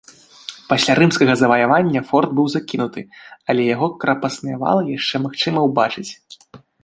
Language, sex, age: Belarusian, male, 19-29